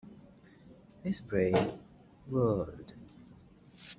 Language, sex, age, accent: English, male, 19-29, England English